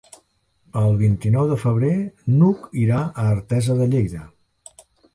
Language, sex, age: Catalan, male, 60-69